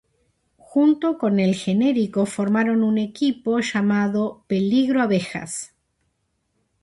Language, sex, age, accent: Spanish, female, 60-69, Rioplatense: Argentina, Uruguay, este de Bolivia, Paraguay